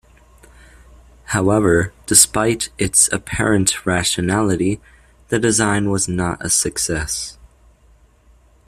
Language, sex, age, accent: English, male, under 19, United States English